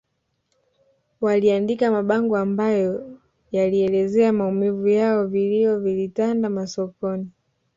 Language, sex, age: Swahili, male, 19-29